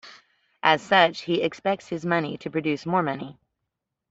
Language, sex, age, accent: English, female, 50-59, United States English